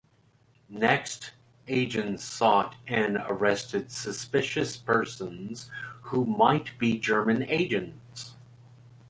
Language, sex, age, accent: English, male, 40-49, United States English